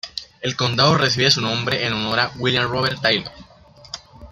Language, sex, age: Spanish, male, under 19